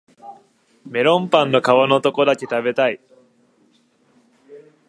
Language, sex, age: Japanese, male, 19-29